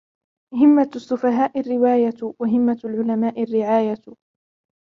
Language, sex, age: Arabic, female, 19-29